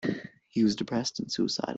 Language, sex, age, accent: English, male, under 19, United States English